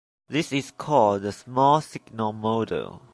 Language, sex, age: English, male, under 19